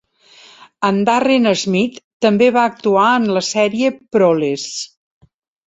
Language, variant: Catalan, Central